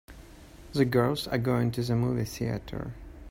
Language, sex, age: English, male, 19-29